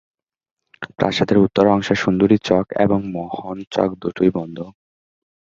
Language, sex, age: Bengali, male, 19-29